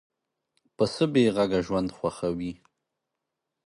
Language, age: Pashto, 30-39